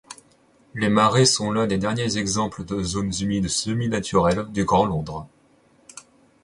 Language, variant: French, Français de métropole